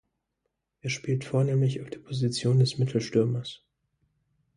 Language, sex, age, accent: German, male, 19-29, Deutschland Deutsch